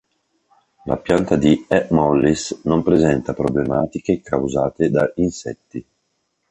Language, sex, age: Italian, male, 50-59